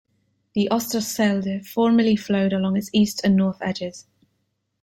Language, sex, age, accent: English, female, 19-29, England English